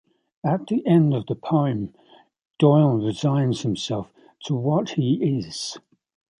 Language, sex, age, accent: English, male, 40-49, England English